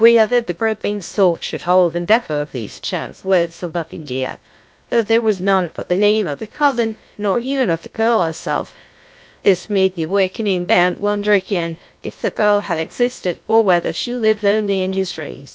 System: TTS, GlowTTS